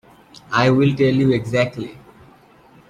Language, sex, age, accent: English, male, under 19, United States English